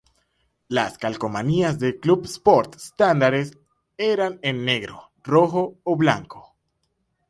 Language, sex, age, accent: Spanish, male, 19-29, Caribe: Cuba, Venezuela, Puerto Rico, República Dominicana, Panamá, Colombia caribeña, México caribeño, Costa del golfo de México